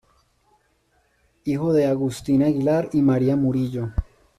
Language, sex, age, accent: Spanish, male, 30-39, Caribe: Cuba, Venezuela, Puerto Rico, República Dominicana, Panamá, Colombia caribeña, México caribeño, Costa del golfo de México